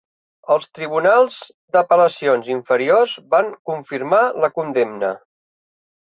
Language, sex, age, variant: Catalan, male, 40-49, Central